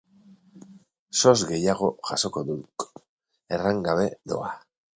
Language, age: Basque, 40-49